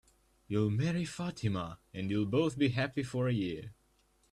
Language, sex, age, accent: English, male, 19-29, England English